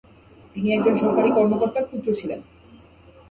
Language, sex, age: Bengali, male, 19-29